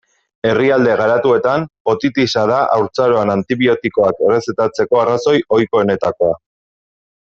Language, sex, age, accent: Basque, male, 30-39, Erdialdekoa edo Nafarra (Gipuzkoa, Nafarroa)